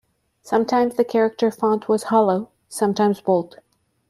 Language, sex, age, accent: English, female, 30-39, Canadian English